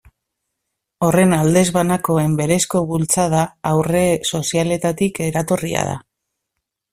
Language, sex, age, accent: Basque, female, 40-49, Mendebalekoa (Araba, Bizkaia, Gipuzkoako mendebaleko herri batzuk)